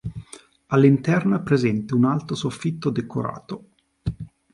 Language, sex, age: Italian, male, 40-49